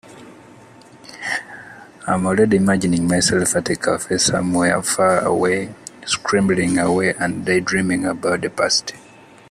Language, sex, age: English, male, 19-29